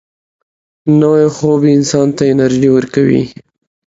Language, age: Pashto, 19-29